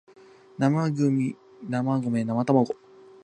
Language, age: Japanese, 19-29